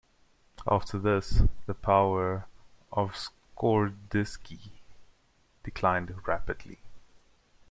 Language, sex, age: English, male, 19-29